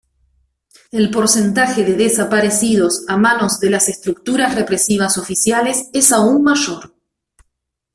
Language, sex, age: Spanish, female, 40-49